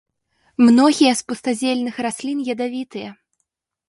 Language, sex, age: Belarusian, female, 19-29